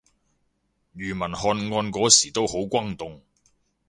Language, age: Cantonese, 40-49